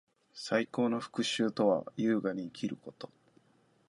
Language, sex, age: Japanese, male, 19-29